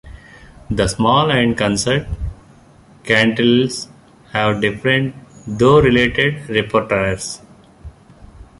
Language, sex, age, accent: English, male, 50-59, India and South Asia (India, Pakistan, Sri Lanka)